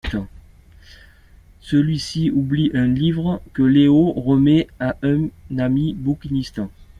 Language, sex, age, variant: French, male, 50-59, Français de métropole